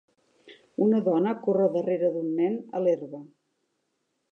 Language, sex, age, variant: Catalan, female, 60-69, Central